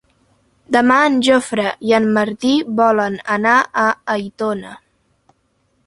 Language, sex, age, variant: Catalan, female, under 19, Central